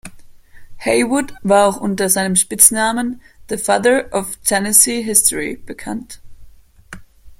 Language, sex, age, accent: German, female, 19-29, Österreichisches Deutsch